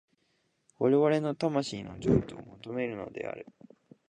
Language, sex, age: Japanese, male, 19-29